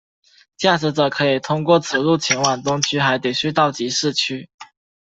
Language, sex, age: Chinese, male, 19-29